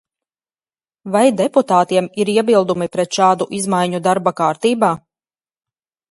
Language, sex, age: Latvian, female, 30-39